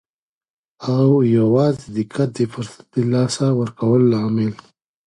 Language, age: Pashto, 30-39